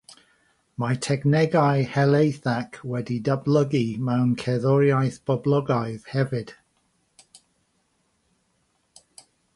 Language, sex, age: Welsh, male, 60-69